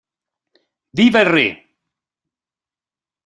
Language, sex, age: Italian, male, 50-59